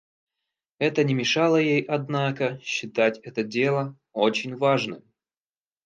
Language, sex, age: Russian, male, 19-29